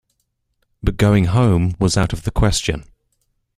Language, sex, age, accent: English, male, under 19, England English